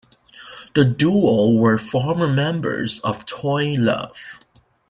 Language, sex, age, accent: English, male, 30-39, Canadian English